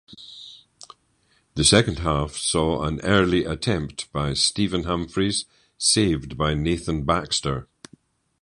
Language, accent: English, Scottish English